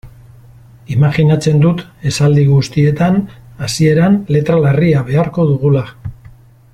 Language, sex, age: Basque, male, 60-69